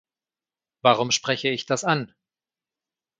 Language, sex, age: German, male, 40-49